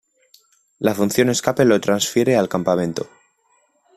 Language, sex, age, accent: Spanish, male, under 19, España: Norte peninsular (Asturias, Castilla y León, Cantabria, País Vasco, Navarra, Aragón, La Rioja, Guadalajara, Cuenca)